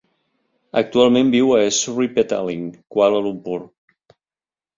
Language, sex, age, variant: Catalan, male, 50-59, Central